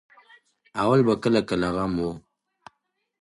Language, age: Pashto, 19-29